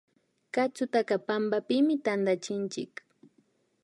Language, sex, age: Imbabura Highland Quichua, female, 30-39